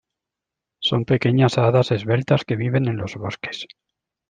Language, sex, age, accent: Spanish, male, 30-39, España: Sur peninsular (Andalucia, Extremadura, Murcia)